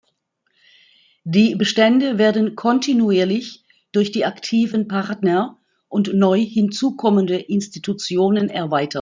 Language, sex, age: German, female, 50-59